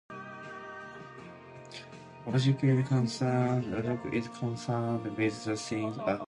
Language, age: English, under 19